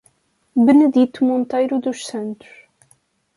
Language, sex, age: Portuguese, female, 19-29